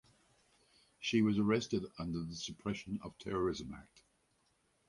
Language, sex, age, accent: English, male, 70-79, Australian English